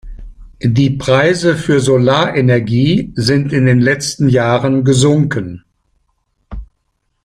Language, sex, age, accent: German, male, 60-69, Deutschland Deutsch